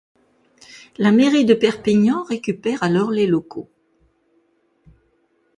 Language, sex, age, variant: French, female, 70-79, Français de métropole